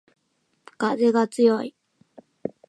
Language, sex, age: Japanese, female, 19-29